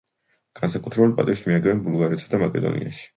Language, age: Georgian, 19-29